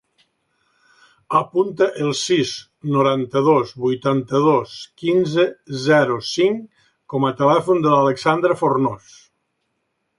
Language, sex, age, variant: Catalan, male, 70-79, Nord-Occidental